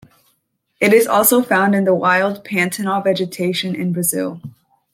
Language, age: English, under 19